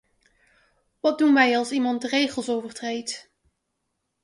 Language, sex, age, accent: Dutch, female, 30-39, Nederlands Nederlands